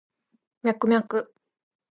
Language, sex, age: Japanese, female, 19-29